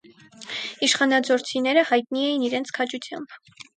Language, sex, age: Armenian, female, under 19